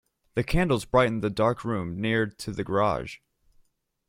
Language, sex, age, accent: English, male, 19-29, United States English